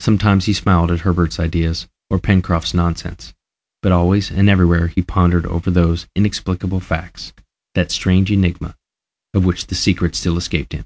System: none